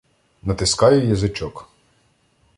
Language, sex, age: Ukrainian, male, 30-39